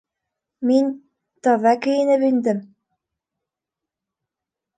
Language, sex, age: Bashkir, female, 19-29